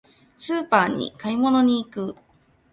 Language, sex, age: Japanese, female, 19-29